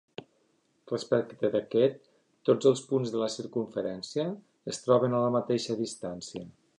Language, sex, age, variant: Catalan, male, 40-49, Nord-Occidental